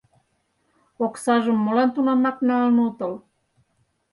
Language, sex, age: Mari, female, 60-69